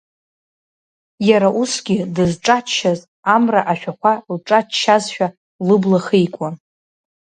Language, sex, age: Abkhazian, female, under 19